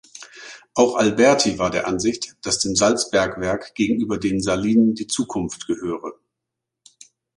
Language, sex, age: German, male, 50-59